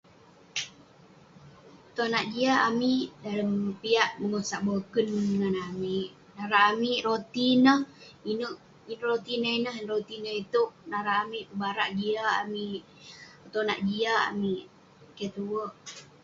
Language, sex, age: Western Penan, female, under 19